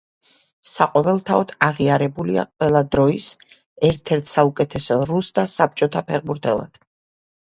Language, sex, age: Georgian, female, 40-49